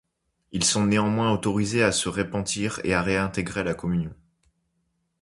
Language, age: French, 19-29